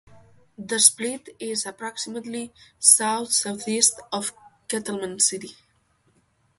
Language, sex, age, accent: English, female, 19-29, United States English